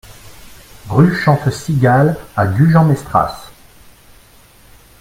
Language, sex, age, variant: French, male, 40-49, Français de métropole